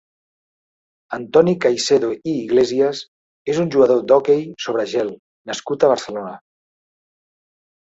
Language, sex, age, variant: Catalan, male, 60-69, Central